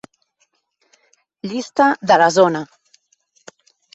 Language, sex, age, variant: Catalan, female, 40-49, Central